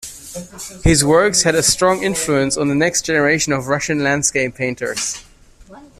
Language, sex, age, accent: English, male, 30-39, Singaporean English